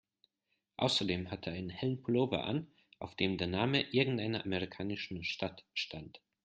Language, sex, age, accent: German, male, 19-29, Österreichisches Deutsch